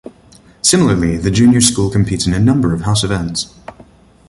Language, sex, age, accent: English, male, 19-29, United States English